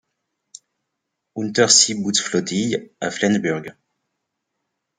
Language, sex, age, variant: French, male, 40-49, Français de métropole